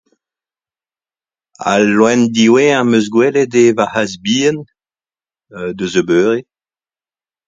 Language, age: Breton, 60-69